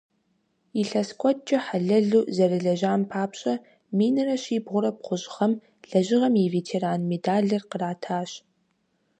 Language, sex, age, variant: Kabardian, female, 19-29, Адыгэбзэ (Къэбэрдей, Кирил, псоми зэдай)